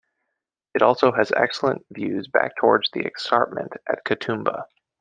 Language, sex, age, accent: English, male, 19-29, United States English